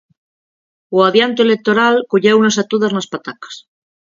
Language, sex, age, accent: Galician, female, 40-49, Oriental (común en zona oriental)